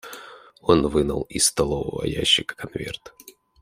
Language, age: Russian, 19-29